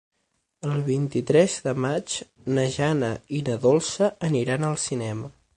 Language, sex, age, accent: Catalan, male, 19-29, central; nord-occidental